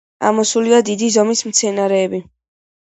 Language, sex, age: Georgian, female, 19-29